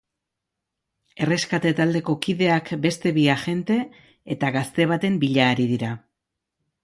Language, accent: Basque, Erdialdekoa edo Nafarra (Gipuzkoa, Nafarroa)